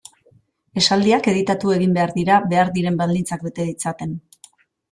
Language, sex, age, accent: Basque, female, 40-49, Mendebalekoa (Araba, Bizkaia, Gipuzkoako mendebaleko herri batzuk)